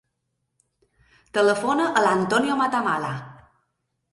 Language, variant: Catalan, Balear